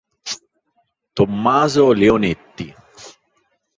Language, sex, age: Italian, male, 40-49